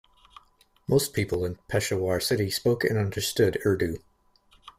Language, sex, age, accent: English, male, 19-29, United States English